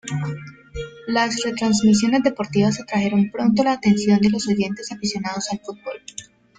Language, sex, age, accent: Spanish, female, 19-29, Andino-Pacífico: Colombia, Perú, Ecuador, oeste de Bolivia y Venezuela andina